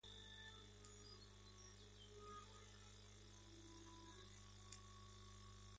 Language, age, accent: Spanish, 40-49, España: Centro-Sur peninsular (Madrid, Toledo, Castilla-La Mancha)